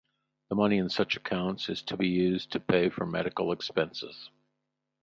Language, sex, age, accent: English, male, 60-69, United States English